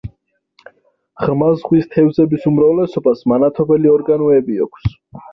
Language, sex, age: Georgian, male, 19-29